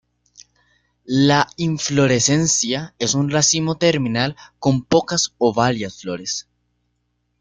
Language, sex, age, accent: Spanish, male, 19-29, Andino-Pacífico: Colombia, Perú, Ecuador, oeste de Bolivia y Venezuela andina